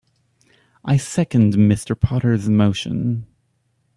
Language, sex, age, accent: English, male, 19-29, United States English